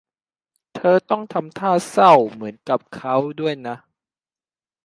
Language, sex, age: Thai, male, 19-29